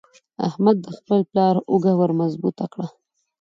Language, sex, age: Pashto, female, 30-39